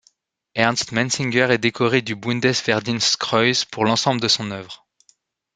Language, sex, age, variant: French, male, 19-29, Français de métropole